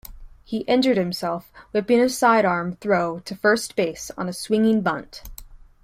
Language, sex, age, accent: English, female, 19-29, United States English